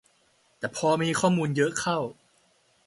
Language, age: Thai, under 19